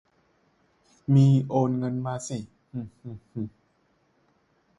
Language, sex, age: Thai, male, 30-39